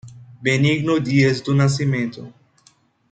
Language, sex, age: Portuguese, male, 30-39